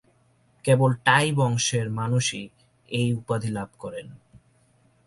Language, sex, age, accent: Bengali, male, 19-29, Native